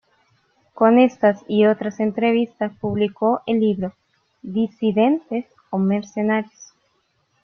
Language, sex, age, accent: Spanish, female, 30-39, América central